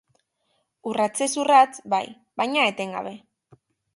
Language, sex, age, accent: Basque, female, under 19, Mendebalekoa (Araba, Bizkaia, Gipuzkoako mendebaleko herri batzuk)